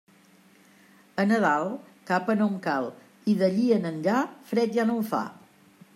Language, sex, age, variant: Catalan, female, 70-79, Central